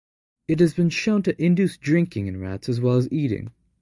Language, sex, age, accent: English, male, under 19, United States English